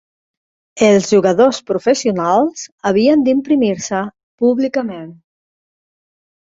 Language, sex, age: Catalan, female, 40-49